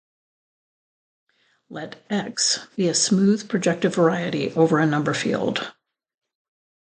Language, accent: English, United States English